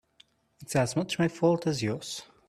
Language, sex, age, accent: English, male, 19-29, India and South Asia (India, Pakistan, Sri Lanka)